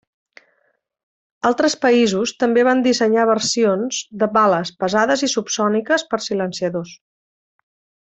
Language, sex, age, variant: Catalan, female, 50-59, Central